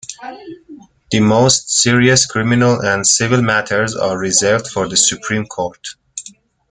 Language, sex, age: English, male, 19-29